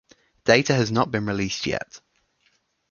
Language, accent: English, England English